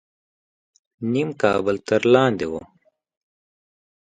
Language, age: Pashto, 19-29